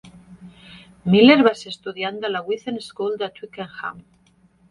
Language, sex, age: Catalan, female, 40-49